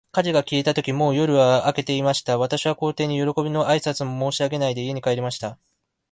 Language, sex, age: Japanese, male, 19-29